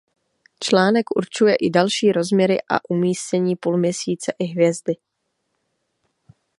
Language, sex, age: Czech, female, 19-29